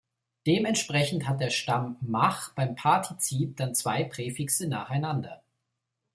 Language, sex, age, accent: German, male, 30-39, Deutschland Deutsch